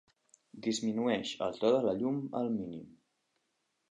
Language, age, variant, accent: Catalan, under 19, Central, central